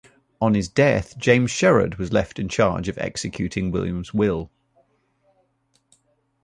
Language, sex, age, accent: English, male, 40-49, England English